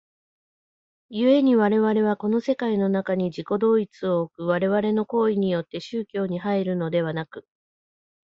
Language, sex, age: Japanese, female, 50-59